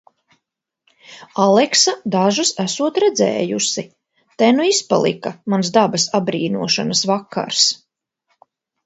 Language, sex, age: Latvian, female, 50-59